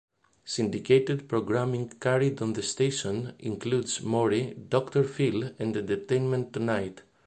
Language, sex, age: English, male, 40-49